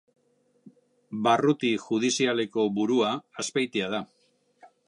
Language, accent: Basque, Mendebalekoa (Araba, Bizkaia, Gipuzkoako mendebaleko herri batzuk)